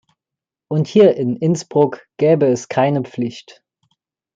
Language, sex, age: German, male, 19-29